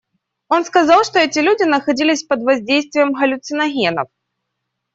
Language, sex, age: Russian, female, 19-29